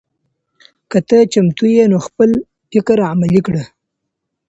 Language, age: Pashto, 19-29